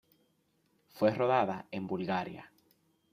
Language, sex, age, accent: Spanish, male, 19-29, Caribe: Cuba, Venezuela, Puerto Rico, República Dominicana, Panamá, Colombia caribeña, México caribeño, Costa del golfo de México